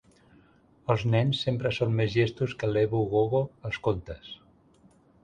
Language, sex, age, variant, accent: Catalan, male, 40-49, Central, central